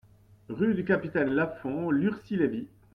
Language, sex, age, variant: French, male, 40-49, Français de métropole